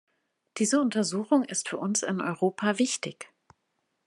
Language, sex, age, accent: German, female, 30-39, Deutschland Deutsch